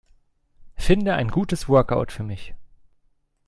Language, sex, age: German, male, 30-39